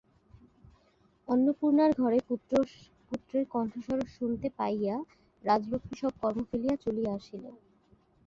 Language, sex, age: Bengali, female, 19-29